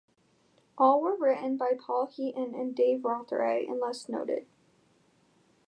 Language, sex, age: English, female, 19-29